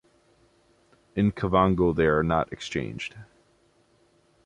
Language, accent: English, United States English